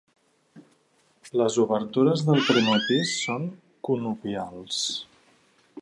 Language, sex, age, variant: Catalan, male, 40-49, Central